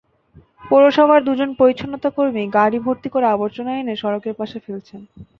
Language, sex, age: Bengali, female, 19-29